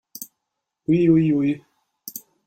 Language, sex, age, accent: German, male, 19-29, Deutschland Deutsch